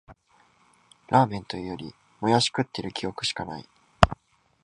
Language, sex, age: Japanese, male, 19-29